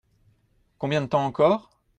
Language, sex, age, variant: French, male, 40-49, Français de métropole